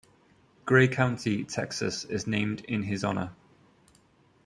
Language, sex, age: English, male, 30-39